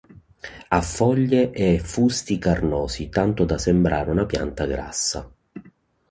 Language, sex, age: Italian, male, 40-49